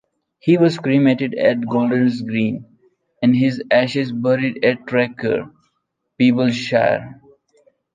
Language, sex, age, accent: English, male, 19-29, India and South Asia (India, Pakistan, Sri Lanka)